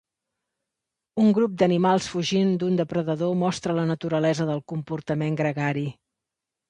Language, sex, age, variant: Catalan, female, 40-49, Central